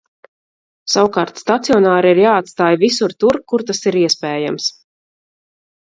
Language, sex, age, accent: Latvian, female, 30-39, Vidus dialekts